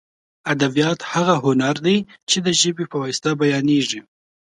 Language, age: Pashto, 19-29